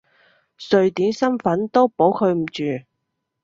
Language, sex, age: Cantonese, female, 30-39